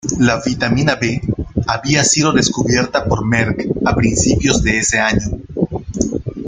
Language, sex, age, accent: Spanish, male, 40-49, Andino-Pacífico: Colombia, Perú, Ecuador, oeste de Bolivia y Venezuela andina